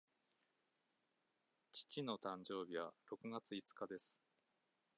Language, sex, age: Japanese, male, 40-49